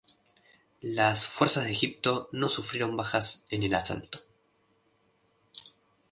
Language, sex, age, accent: Spanish, male, 19-29, Rioplatense: Argentina, Uruguay, este de Bolivia, Paraguay